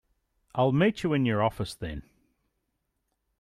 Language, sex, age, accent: English, male, 30-39, Australian English